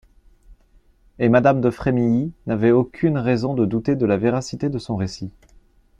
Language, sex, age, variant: French, male, 19-29, Français de métropole